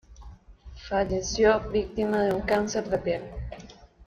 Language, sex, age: Spanish, female, 19-29